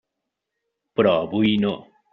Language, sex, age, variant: Catalan, male, 30-39, Central